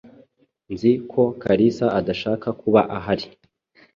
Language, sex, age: Kinyarwanda, male, 40-49